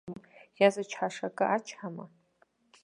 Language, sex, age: Abkhazian, female, under 19